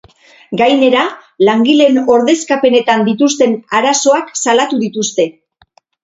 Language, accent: Basque, Mendebalekoa (Araba, Bizkaia, Gipuzkoako mendebaleko herri batzuk)